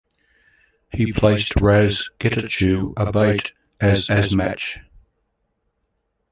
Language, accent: English, Australian English